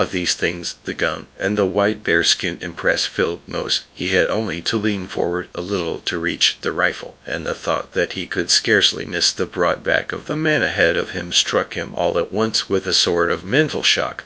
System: TTS, GradTTS